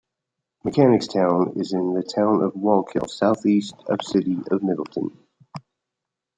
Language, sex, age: English, male, 40-49